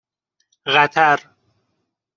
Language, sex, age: Persian, male, 30-39